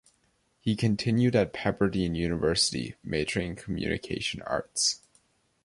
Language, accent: English, Canadian English